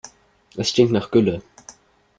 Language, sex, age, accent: German, male, under 19, Deutschland Deutsch